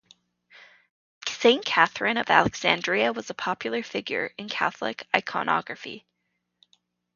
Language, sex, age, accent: English, female, 19-29, United States English; Canadian English